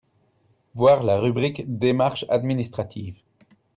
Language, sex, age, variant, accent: French, male, 30-39, Français d'Europe, Français de Belgique